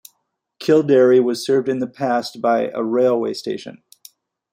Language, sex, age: English, male, 50-59